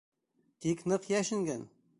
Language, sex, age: Bashkir, male, 40-49